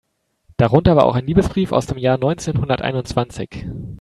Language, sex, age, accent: German, male, 19-29, Deutschland Deutsch